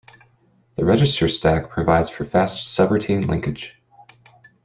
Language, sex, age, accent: English, male, 30-39, United States English